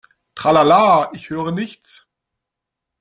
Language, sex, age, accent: German, male, 19-29, Deutschland Deutsch